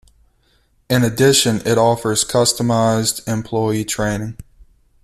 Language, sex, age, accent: English, male, 19-29, United States English